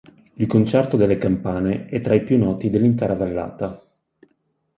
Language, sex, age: Italian, male, 40-49